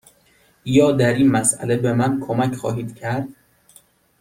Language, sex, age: Persian, male, 19-29